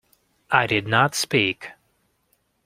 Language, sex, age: English, male, 19-29